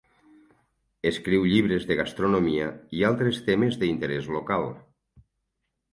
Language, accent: Catalan, Tortosí